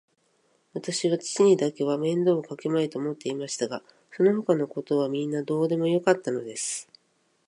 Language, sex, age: Japanese, female, 50-59